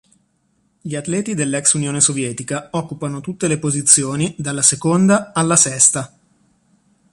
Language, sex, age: Italian, male, 30-39